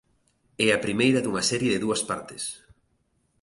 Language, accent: Galician, Normativo (estándar)